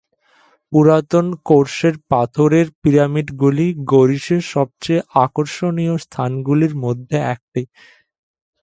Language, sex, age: Bengali, male, 19-29